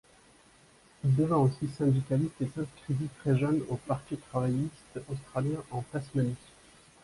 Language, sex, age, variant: French, male, 19-29, Français de métropole